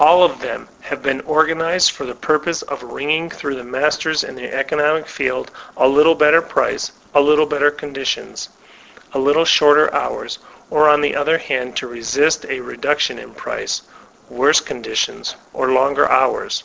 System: none